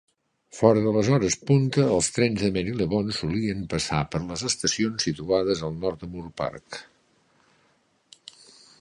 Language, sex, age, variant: Catalan, male, 60-69, Central